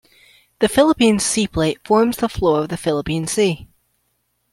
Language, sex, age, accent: English, male, 19-29, United States English